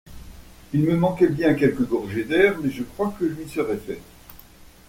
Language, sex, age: French, male, 70-79